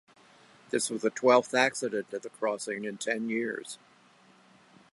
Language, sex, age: English, male, 70-79